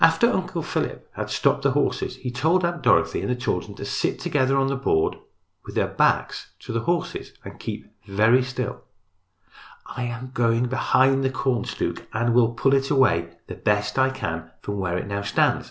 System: none